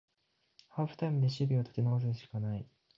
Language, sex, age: Japanese, male, 19-29